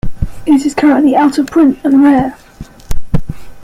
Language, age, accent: English, 19-29, England English